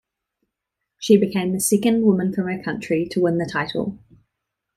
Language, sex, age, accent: English, female, 19-29, New Zealand English